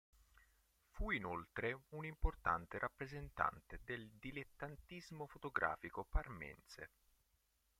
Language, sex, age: Italian, male, 30-39